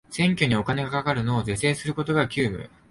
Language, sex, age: Japanese, male, 19-29